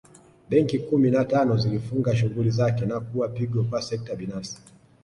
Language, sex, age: Swahili, male, 19-29